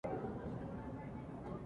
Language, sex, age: Japanese, female, 19-29